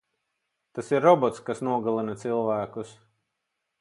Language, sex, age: Latvian, male, 40-49